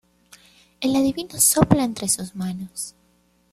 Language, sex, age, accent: Spanish, female, 19-29, América central